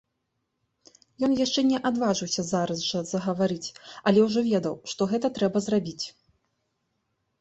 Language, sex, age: Belarusian, female, 19-29